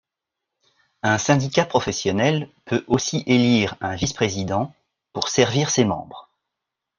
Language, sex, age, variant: French, male, 40-49, Français de métropole